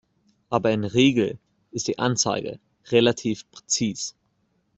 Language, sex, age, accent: German, male, 19-29, Deutschland Deutsch